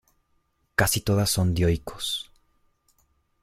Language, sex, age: Spanish, male, 19-29